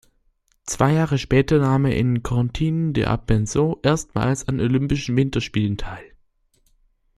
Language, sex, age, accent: German, male, under 19, Deutschland Deutsch